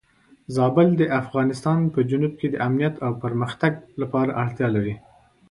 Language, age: Pashto, 30-39